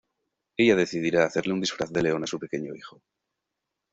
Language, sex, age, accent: Spanish, male, 30-39, España: Norte peninsular (Asturias, Castilla y León, Cantabria, País Vasco, Navarra, Aragón, La Rioja, Guadalajara, Cuenca)